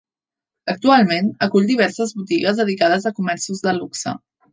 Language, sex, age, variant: Catalan, female, 19-29, Central